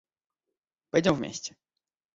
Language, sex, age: Russian, male, 19-29